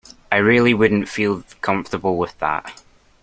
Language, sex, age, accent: English, male, under 19, Scottish English